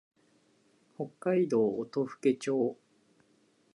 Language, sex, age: Japanese, male, under 19